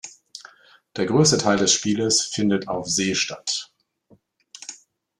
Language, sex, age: German, male, 50-59